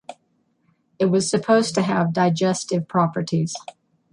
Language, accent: English, United States English